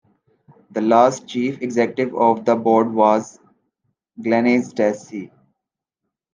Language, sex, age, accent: English, male, 19-29, India and South Asia (India, Pakistan, Sri Lanka)